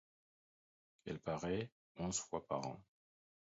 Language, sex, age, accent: French, male, 30-39, Français d’Haïti